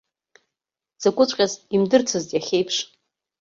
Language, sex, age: Abkhazian, female, 30-39